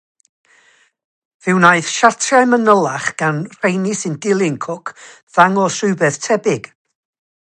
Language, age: Welsh, 60-69